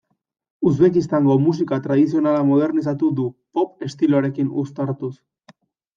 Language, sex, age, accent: Basque, male, 19-29, Erdialdekoa edo Nafarra (Gipuzkoa, Nafarroa)